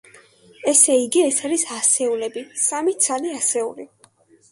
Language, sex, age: Georgian, female, under 19